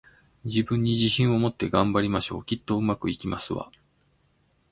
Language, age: Japanese, 50-59